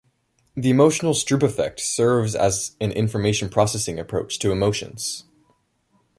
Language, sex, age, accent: English, male, under 19, United States English